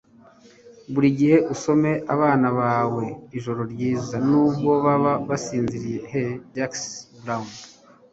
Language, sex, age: Kinyarwanda, male, 50-59